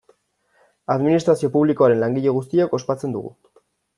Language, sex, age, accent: Basque, male, 19-29, Erdialdekoa edo Nafarra (Gipuzkoa, Nafarroa)